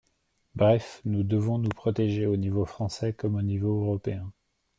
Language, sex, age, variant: French, male, 30-39, Français de métropole